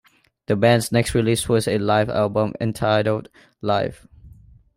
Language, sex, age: English, male, under 19